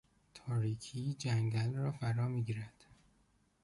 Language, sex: Persian, male